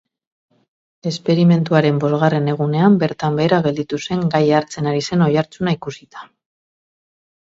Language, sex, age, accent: Basque, female, 30-39, Mendebalekoa (Araba, Bizkaia, Gipuzkoako mendebaleko herri batzuk)